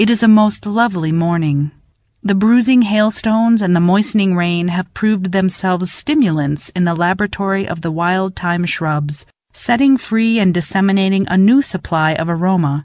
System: none